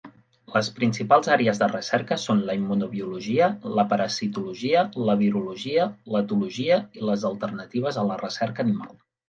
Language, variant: Catalan, Central